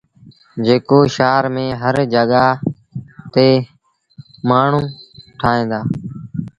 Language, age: Sindhi Bhil, 19-29